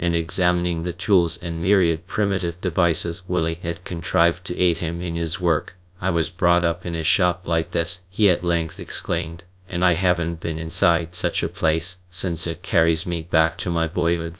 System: TTS, GradTTS